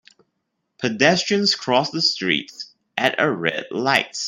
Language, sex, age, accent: English, male, 19-29, Malaysian English